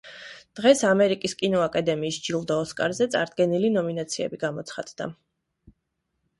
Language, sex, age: Georgian, female, 19-29